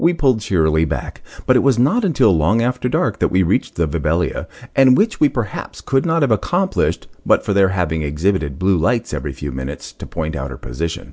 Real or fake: real